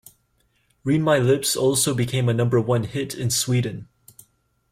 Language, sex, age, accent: English, male, 19-29, United States English